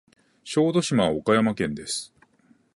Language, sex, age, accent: Japanese, male, 40-49, 標準語